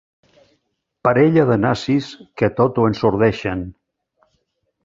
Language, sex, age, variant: Catalan, male, 60-69, Central